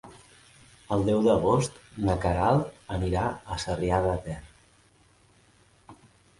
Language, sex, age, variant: Catalan, male, 30-39, Central